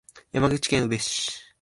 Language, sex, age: Japanese, male, 19-29